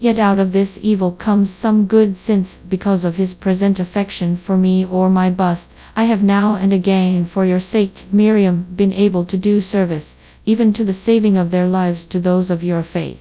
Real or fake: fake